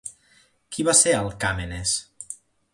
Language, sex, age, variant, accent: Catalan, male, 30-39, Central, central